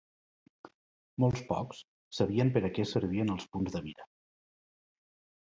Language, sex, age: Catalan, male, 50-59